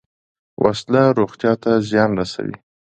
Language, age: Pashto, 30-39